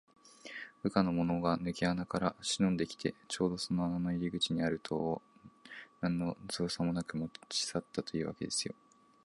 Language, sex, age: Japanese, male, 19-29